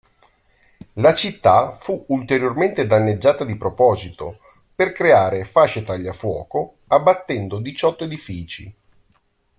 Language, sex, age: Italian, male, 30-39